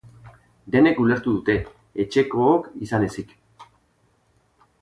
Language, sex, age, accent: Basque, male, 40-49, Erdialdekoa edo Nafarra (Gipuzkoa, Nafarroa)